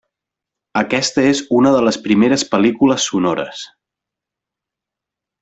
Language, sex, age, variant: Catalan, male, 19-29, Central